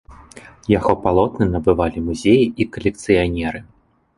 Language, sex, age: Belarusian, male, 19-29